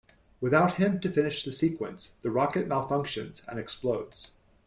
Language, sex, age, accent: English, male, 30-39, United States English